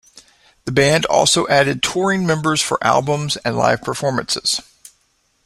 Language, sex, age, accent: English, male, 40-49, United States English